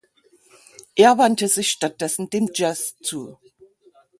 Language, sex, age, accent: German, female, 60-69, Deutschland Deutsch